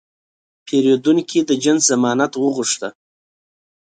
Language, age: Pashto, 30-39